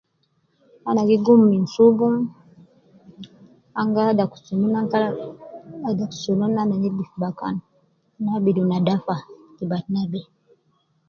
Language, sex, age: Nubi, female, 30-39